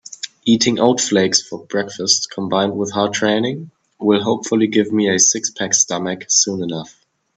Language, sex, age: English, male, 19-29